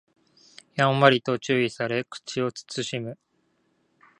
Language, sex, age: Japanese, male, 19-29